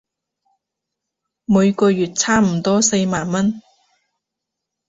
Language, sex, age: Cantonese, female, 19-29